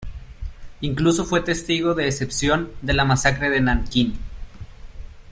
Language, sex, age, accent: Spanish, male, 19-29, México